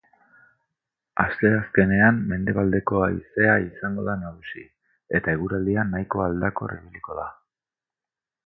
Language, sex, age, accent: Basque, male, 40-49, Mendebalekoa (Araba, Bizkaia, Gipuzkoako mendebaleko herri batzuk)